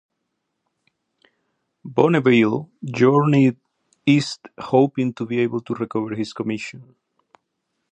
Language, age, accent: English, 30-39, United States English